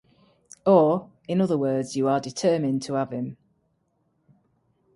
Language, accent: English, England English